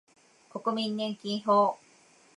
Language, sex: Japanese, female